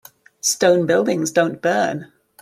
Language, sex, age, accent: English, female, 30-39, England English